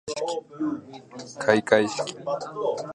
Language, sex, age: Japanese, male, under 19